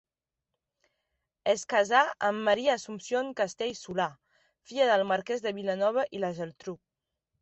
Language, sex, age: Catalan, female, 19-29